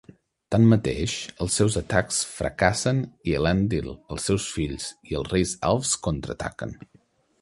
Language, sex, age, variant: Catalan, male, 30-39, Central